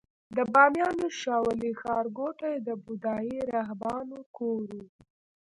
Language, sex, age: Pashto, female, under 19